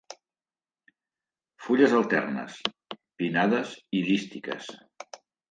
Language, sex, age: Catalan, male, 50-59